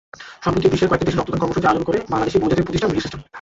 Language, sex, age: Bengali, male, 19-29